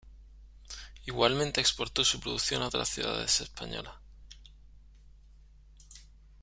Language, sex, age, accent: Spanish, male, 40-49, España: Sur peninsular (Andalucia, Extremadura, Murcia)